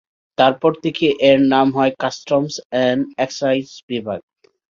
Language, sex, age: Bengali, male, 19-29